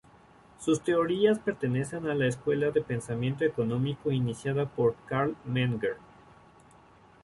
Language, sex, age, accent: Spanish, male, 19-29, México